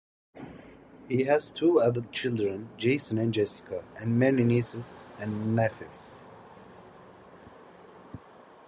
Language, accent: English, United States English